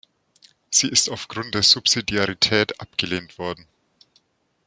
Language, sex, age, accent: German, male, 40-49, Deutschland Deutsch